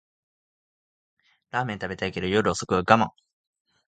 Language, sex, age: Japanese, male, 19-29